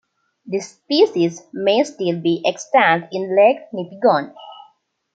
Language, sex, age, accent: English, female, 19-29, India and South Asia (India, Pakistan, Sri Lanka)